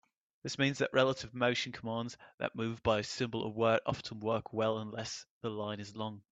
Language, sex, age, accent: English, male, 19-29, England English